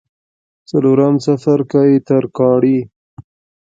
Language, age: Pashto, 19-29